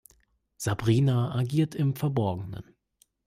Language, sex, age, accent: German, male, 19-29, Deutschland Deutsch